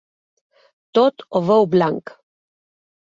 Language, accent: Catalan, mallorquí